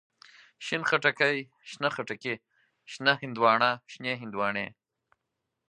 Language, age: Pashto, 40-49